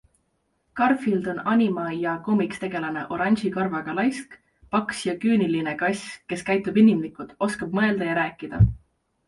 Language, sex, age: Estonian, female, 19-29